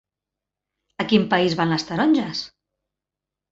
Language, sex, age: Catalan, female, 40-49